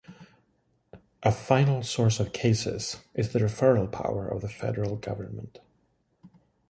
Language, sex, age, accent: English, male, 30-39, United States English